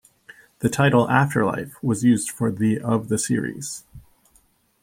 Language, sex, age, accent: English, male, 30-39, United States English